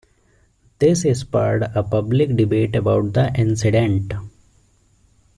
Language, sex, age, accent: English, male, 19-29, India and South Asia (India, Pakistan, Sri Lanka)